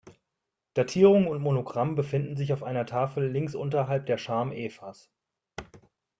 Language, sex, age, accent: German, male, 30-39, Deutschland Deutsch